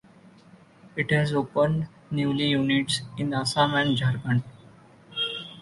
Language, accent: English, India and South Asia (India, Pakistan, Sri Lanka)